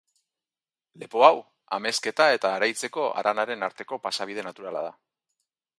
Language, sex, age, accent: Basque, male, 40-49, Erdialdekoa edo Nafarra (Gipuzkoa, Nafarroa)